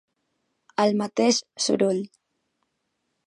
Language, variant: Catalan, Central